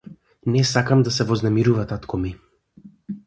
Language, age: Macedonian, 19-29